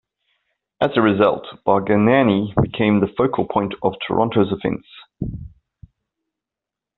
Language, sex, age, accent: English, male, 40-49, Southern African (South Africa, Zimbabwe, Namibia)